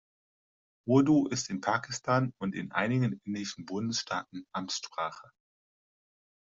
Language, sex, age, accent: German, male, 30-39, Deutschland Deutsch